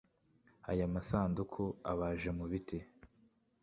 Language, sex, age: Kinyarwanda, male, 19-29